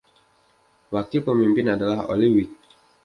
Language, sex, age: Indonesian, male, 19-29